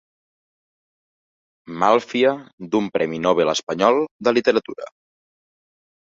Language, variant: Catalan, Central